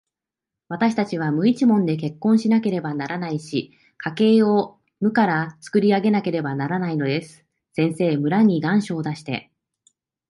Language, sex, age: Japanese, female, 30-39